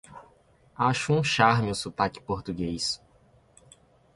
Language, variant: Portuguese, Portuguese (Brasil)